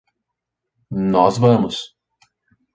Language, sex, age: Portuguese, male, 30-39